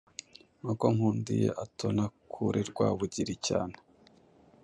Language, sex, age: Kinyarwanda, male, 19-29